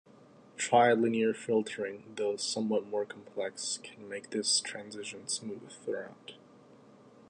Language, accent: English, United States English